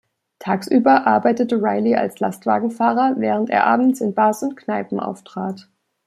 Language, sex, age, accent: German, female, 19-29, Deutschland Deutsch